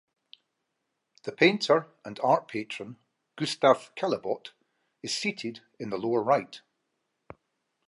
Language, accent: English, Scottish English